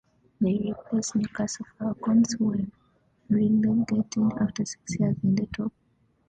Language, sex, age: English, female, 19-29